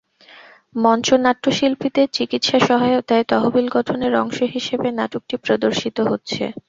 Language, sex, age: Bengali, female, 19-29